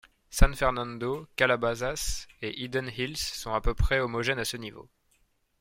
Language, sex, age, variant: French, male, 19-29, Français de métropole